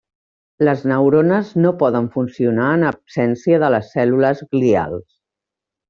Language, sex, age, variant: Catalan, female, 50-59, Central